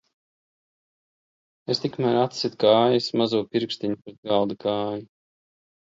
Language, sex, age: Latvian, male, 30-39